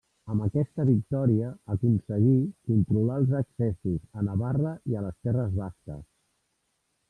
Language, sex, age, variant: Catalan, male, 50-59, Central